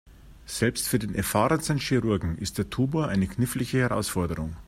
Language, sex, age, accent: German, male, 50-59, Deutschland Deutsch